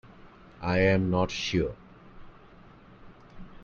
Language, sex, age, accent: English, male, 30-39, India and South Asia (India, Pakistan, Sri Lanka)